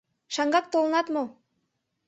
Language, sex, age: Mari, female, under 19